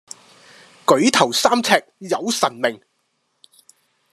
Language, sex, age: Cantonese, male, 30-39